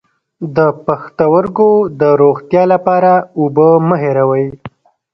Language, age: Pashto, 30-39